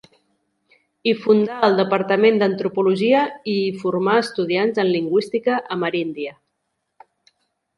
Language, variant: Catalan, Central